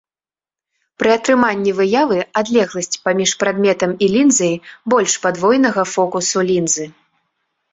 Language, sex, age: Belarusian, female, 19-29